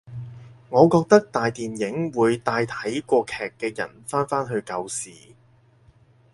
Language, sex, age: Cantonese, male, 30-39